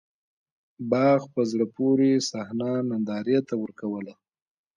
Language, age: Pashto, 30-39